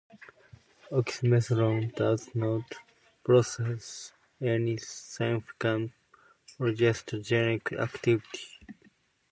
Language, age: English, 30-39